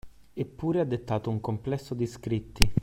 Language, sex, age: Italian, male, 19-29